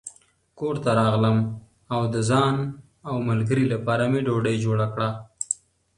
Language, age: Pashto, 30-39